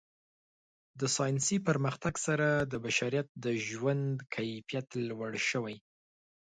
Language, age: Pashto, 19-29